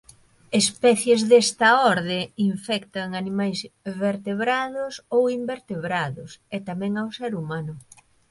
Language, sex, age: Galician, female, 50-59